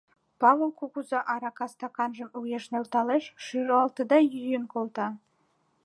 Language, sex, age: Mari, female, 19-29